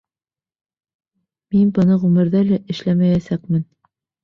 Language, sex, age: Bashkir, female, 30-39